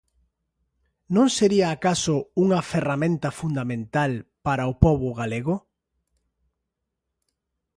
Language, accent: Galician, Normativo (estándar)